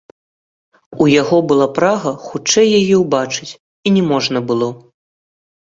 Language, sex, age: Belarusian, male, under 19